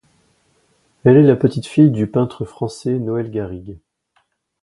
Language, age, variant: French, 40-49, Français de métropole